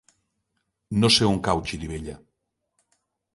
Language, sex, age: Catalan, male, 60-69